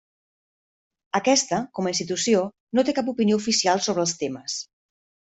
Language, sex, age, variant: Catalan, female, 50-59, Central